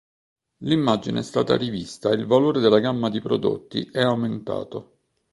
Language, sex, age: Italian, male, 50-59